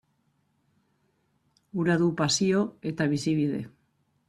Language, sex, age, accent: Basque, female, 40-49, Mendebalekoa (Araba, Bizkaia, Gipuzkoako mendebaleko herri batzuk)